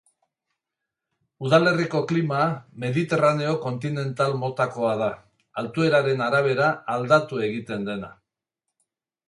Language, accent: Basque, Erdialdekoa edo Nafarra (Gipuzkoa, Nafarroa)